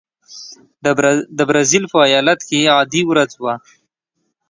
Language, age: Pashto, 19-29